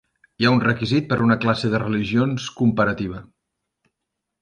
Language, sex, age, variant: Catalan, male, 40-49, Central